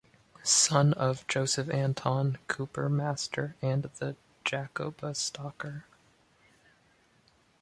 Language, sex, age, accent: English, male, 19-29, United States English